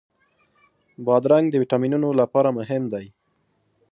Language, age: Pashto, 19-29